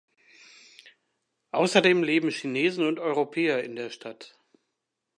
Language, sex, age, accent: German, male, 60-69, Deutschland Deutsch